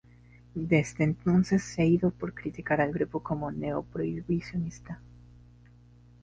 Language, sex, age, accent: Spanish, male, under 19, Andino-Pacífico: Colombia, Perú, Ecuador, oeste de Bolivia y Venezuela andina